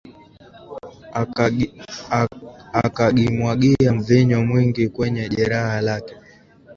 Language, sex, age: Swahili, male, 19-29